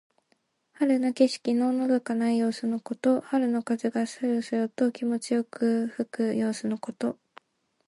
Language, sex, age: Japanese, female, 19-29